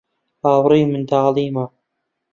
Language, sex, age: Central Kurdish, male, 19-29